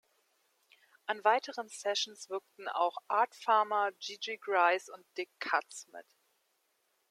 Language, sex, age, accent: German, female, 30-39, Deutschland Deutsch